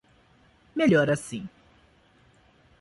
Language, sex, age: Portuguese, male, 19-29